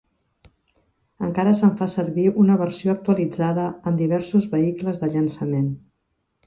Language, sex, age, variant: Catalan, female, 50-59, Central